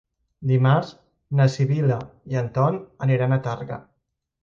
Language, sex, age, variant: Catalan, male, 30-39, Central